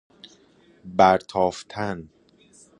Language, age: Persian, 30-39